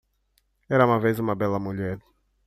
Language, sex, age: Portuguese, male, 30-39